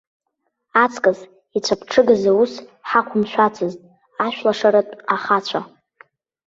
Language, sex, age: Abkhazian, female, under 19